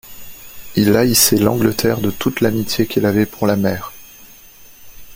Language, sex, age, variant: French, male, 19-29, Français de métropole